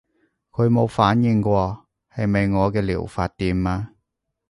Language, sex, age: Cantonese, male, 30-39